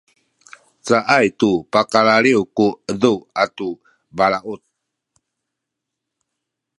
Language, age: Sakizaya, 60-69